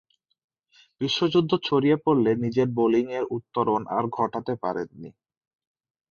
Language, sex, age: Bengali, male, 19-29